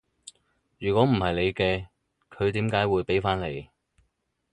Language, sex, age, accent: Cantonese, male, 30-39, 广州音